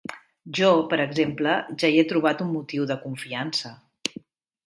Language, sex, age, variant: Catalan, female, 40-49, Central